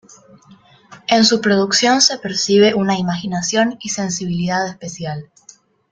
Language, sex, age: Spanish, female, under 19